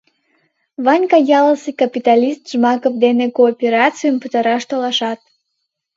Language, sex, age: Mari, female, under 19